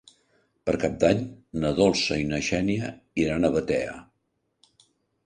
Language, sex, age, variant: Catalan, male, 70-79, Central